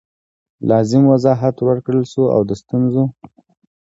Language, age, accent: Pashto, 19-29, معیاري پښتو